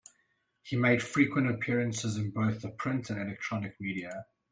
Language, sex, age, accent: English, male, 30-39, Southern African (South Africa, Zimbabwe, Namibia)